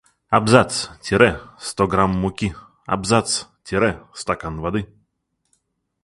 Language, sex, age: Russian, male, 30-39